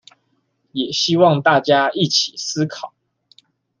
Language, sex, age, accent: Chinese, male, 19-29, 出生地：新北市